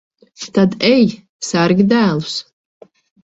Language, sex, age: Latvian, female, 30-39